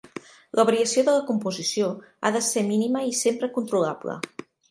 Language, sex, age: Catalan, female, 50-59